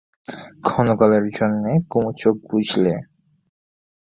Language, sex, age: Bengali, male, 19-29